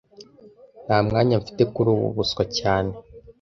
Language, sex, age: Kinyarwanda, male, under 19